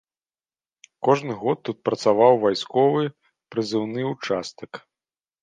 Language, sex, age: Belarusian, male, 40-49